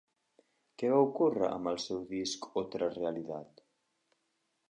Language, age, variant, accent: Catalan, under 19, Central, central